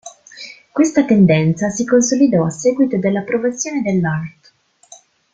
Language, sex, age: Italian, female, 19-29